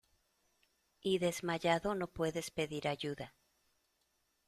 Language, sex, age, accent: Spanish, female, 40-49, México